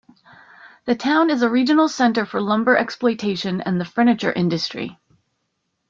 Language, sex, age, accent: English, female, 40-49, United States English